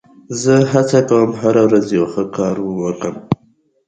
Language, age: Pashto, 19-29